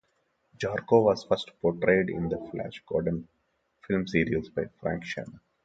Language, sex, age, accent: English, male, 40-49, India and South Asia (India, Pakistan, Sri Lanka)